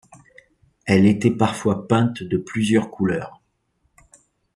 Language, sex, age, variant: French, male, 40-49, Français de métropole